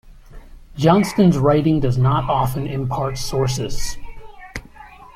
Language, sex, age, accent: English, male, 50-59, United States English